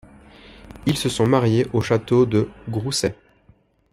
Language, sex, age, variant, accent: French, male, 19-29, Français d'Europe, Français de Belgique